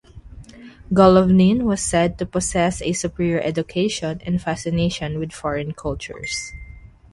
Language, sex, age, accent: English, female, 19-29, United States English; Filipino